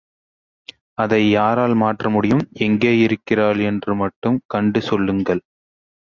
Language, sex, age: Tamil, male, 19-29